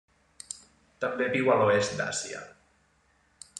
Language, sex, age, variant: Catalan, male, 19-29, Nord-Occidental